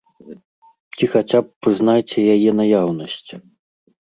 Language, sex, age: Belarusian, male, 40-49